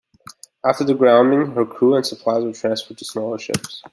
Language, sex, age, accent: English, male, 19-29, United States English